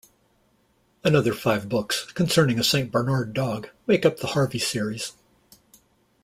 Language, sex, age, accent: English, male, 60-69, United States English